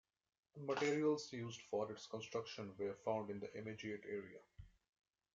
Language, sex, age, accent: English, male, 30-39, India and South Asia (India, Pakistan, Sri Lanka)